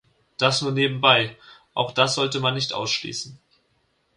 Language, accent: German, Deutschland Deutsch